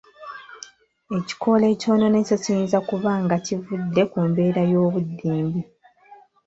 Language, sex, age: Ganda, female, 19-29